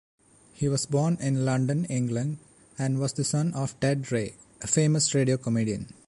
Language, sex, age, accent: English, male, under 19, India and South Asia (India, Pakistan, Sri Lanka)